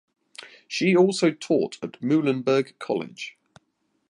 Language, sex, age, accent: English, male, 40-49, England English